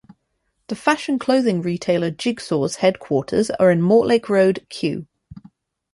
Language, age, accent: English, 30-39, England English